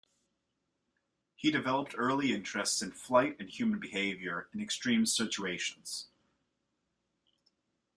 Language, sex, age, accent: English, male, 19-29, United States English